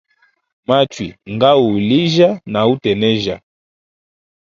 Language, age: Hemba, 19-29